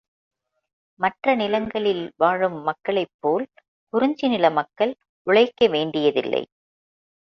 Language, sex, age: Tamil, female, 50-59